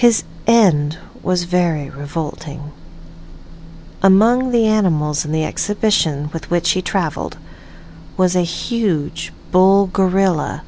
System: none